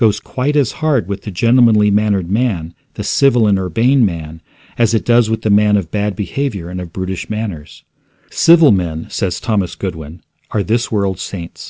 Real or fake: real